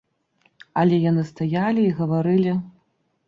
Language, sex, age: Belarusian, female, 30-39